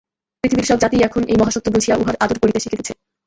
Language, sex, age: Bengali, female, under 19